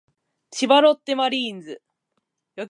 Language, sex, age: Japanese, female, 19-29